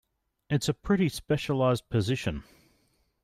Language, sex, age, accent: English, male, 30-39, Australian English